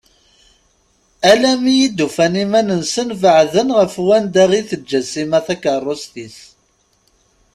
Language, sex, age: Kabyle, male, 30-39